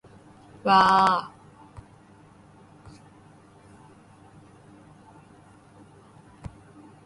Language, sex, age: Japanese, female, under 19